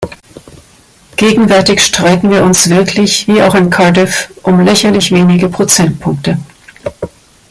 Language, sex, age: German, female, 50-59